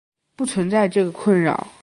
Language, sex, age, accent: Chinese, male, under 19, 出生地：江西省